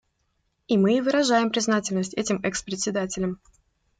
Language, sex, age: Russian, female, 19-29